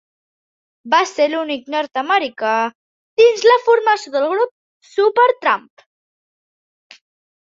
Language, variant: Catalan, Central